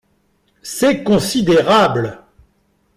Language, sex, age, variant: French, male, 40-49, Français de métropole